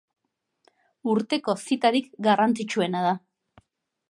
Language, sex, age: Basque, female, 50-59